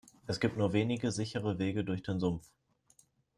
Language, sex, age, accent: German, male, 19-29, Deutschland Deutsch